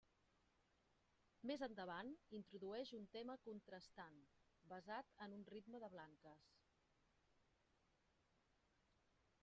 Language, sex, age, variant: Catalan, female, 40-49, Septentrional